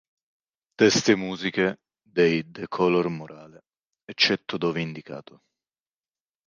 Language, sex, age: Italian, male, 19-29